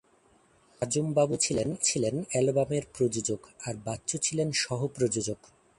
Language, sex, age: Bengali, male, 30-39